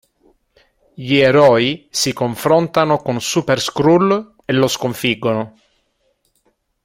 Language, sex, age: Italian, male, 50-59